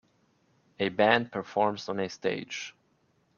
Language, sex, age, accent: English, male, 19-29, United States English